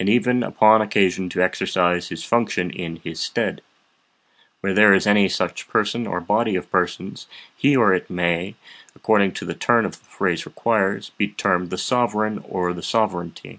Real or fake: real